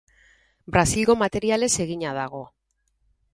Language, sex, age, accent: Basque, female, 40-49, Mendebalekoa (Araba, Bizkaia, Gipuzkoako mendebaleko herri batzuk)